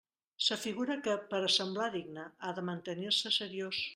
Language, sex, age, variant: Catalan, female, 40-49, Central